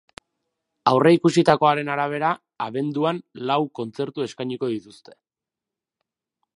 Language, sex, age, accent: Basque, male, 19-29, Erdialdekoa edo Nafarra (Gipuzkoa, Nafarroa)